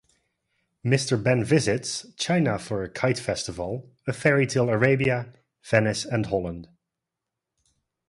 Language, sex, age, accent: English, male, 19-29, Dutch